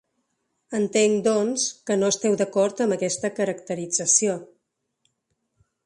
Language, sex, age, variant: Catalan, female, 40-49, Central